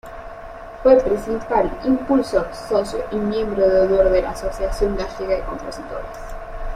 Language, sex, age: Spanish, female, 19-29